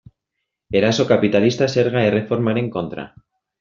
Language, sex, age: Basque, male, 19-29